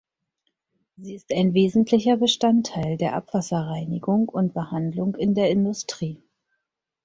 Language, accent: German, Deutschland Deutsch